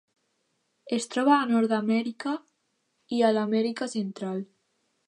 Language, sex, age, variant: Catalan, female, under 19, Alacantí